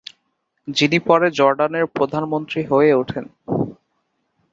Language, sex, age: Bengali, male, 19-29